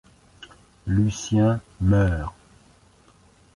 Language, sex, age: French, male, 70-79